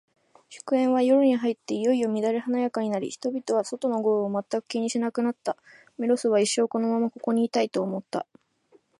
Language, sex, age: Japanese, female, 19-29